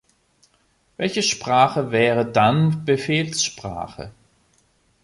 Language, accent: German, Deutschland Deutsch